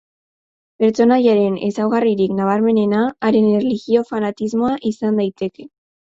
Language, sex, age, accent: Basque, female, under 19, Mendebalekoa (Araba, Bizkaia, Gipuzkoako mendebaleko herri batzuk)